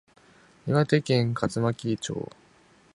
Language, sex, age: Japanese, male, 19-29